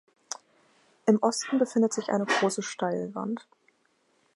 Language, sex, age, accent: German, female, 19-29, Deutschland Deutsch